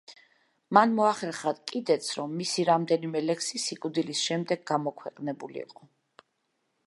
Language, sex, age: Georgian, female, 40-49